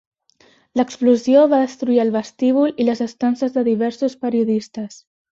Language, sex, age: Catalan, female, under 19